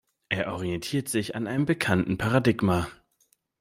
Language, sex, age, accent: German, male, 19-29, Deutschland Deutsch